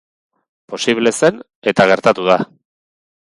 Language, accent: Basque, Erdialdekoa edo Nafarra (Gipuzkoa, Nafarroa)